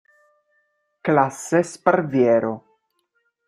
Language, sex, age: Italian, male, 19-29